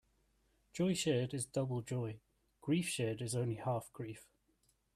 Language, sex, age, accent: English, male, 30-39, Welsh English